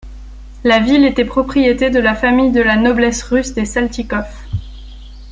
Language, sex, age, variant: French, female, 30-39, Français de métropole